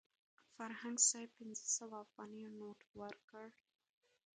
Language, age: Pashto, under 19